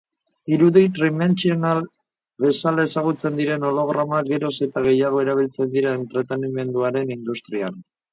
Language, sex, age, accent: Basque, female, 50-59, Mendebalekoa (Araba, Bizkaia, Gipuzkoako mendebaleko herri batzuk)